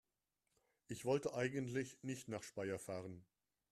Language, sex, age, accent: German, male, 50-59, Deutschland Deutsch